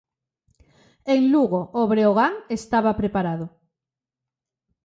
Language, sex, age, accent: Galician, female, 40-49, Normativo (estándar)